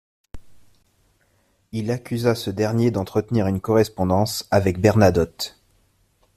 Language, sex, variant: French, male, Français de métropole